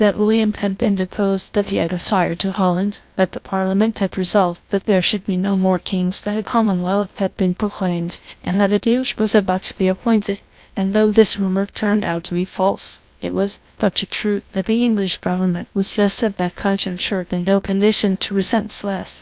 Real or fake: fake